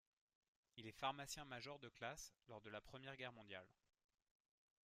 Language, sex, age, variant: French, male, 30-39, Français de métropole